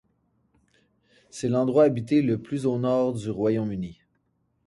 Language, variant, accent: French, Français d'Amérique du Nord, Français du Canada